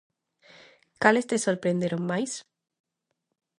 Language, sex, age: Galician, female, 19-29